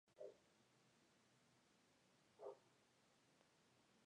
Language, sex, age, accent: Spanish, female, 19-29, México